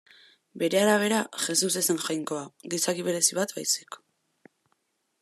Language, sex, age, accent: Basque, female, 19-29, Mendebalekoa (Araba, Bizkaia, Gipuzkoako mendebaleko herri batzuk)